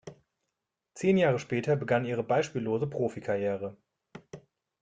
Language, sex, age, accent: German, male, 30-39, Deutschland Deutsch